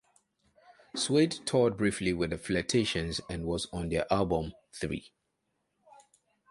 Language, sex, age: English, male, 30-39